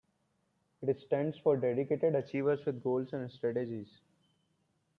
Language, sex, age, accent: English, male, 19-29, India and South Asia (India, Pakistan, Sri Lanka)